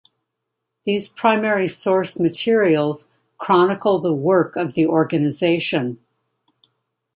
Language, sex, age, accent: English, female, 60-69, United States English